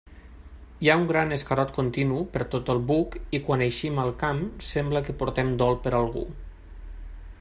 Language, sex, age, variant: Catalan, male, 19-29, Nord-Occidental